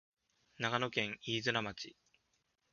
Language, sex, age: Japanese, male, 19-29